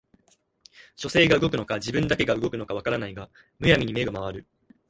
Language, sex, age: Japanese, male, 19-29